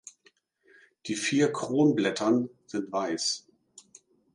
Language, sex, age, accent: German, male, 50-59, Deutschland Deutsch